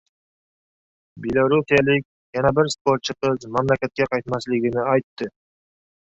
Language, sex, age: Uzbek, male, 19-29